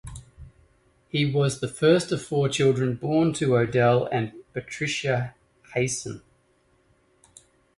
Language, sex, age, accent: English, male, 40-49, Australian English